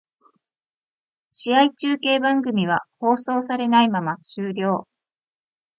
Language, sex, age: Japanese, female, 40-49